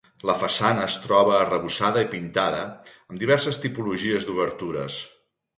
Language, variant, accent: Catalan, Central, central